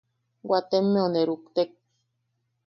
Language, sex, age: Yaqui, female, 30-39